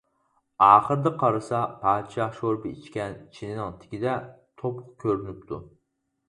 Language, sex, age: Uyghur, male, 19-29